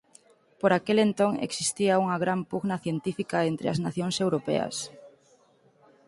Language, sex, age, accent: Galician, female, 19-29, Normativo (estándar)